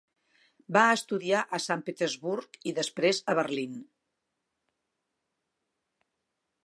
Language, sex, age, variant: Catalan, female, 60-69, Central